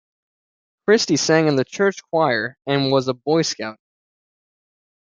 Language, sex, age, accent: English, male, under 19, Canadian English